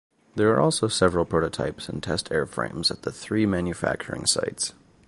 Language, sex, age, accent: English, male, 19-29, Canadian English